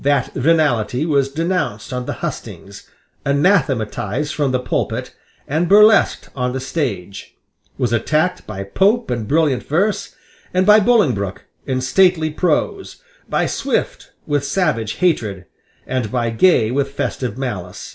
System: none